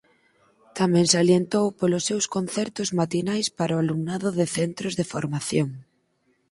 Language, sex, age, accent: Galician, female, 19-29, Normativo (estándar)